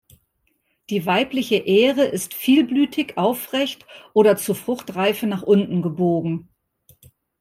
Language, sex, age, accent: German, female, 50-59, Deutschland Deutsch